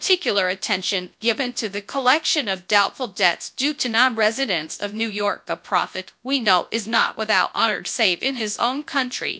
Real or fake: fake